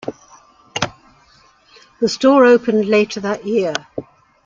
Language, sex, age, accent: English, female, 70-79, England English